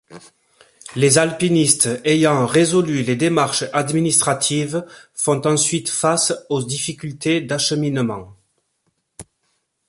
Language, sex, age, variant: French, male, 40-49, Français de métropole